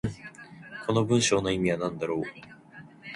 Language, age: Japanese, under 19